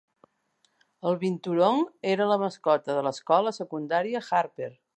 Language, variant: Catalan, Central